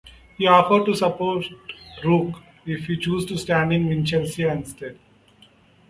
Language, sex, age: English, male, 40-49